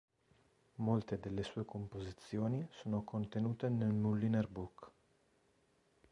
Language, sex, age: Italian, male, 30-39